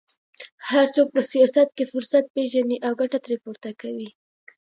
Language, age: Pashto, 19-29